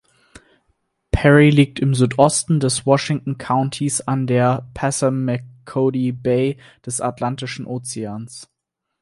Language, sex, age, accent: German, male, 19-29, Deutschland Deutsch